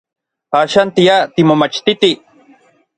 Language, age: Orizaba Nahuatl, 30-39